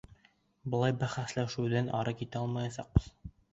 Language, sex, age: Bashkir, male, 19-29